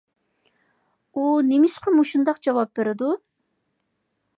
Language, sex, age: Uyghur, female, 40-49